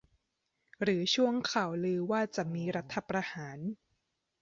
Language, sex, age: Thai, female, 30-39